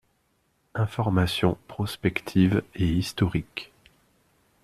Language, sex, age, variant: French, male, 30-39, Français de métropole